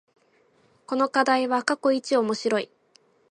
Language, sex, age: Japanese, female, 19-29